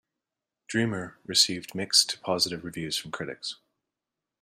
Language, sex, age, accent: English, male, 40-49, Canadian English